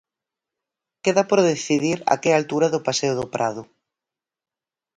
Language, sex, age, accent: Galician, female, 40-49, Oriental (común en zona oriental)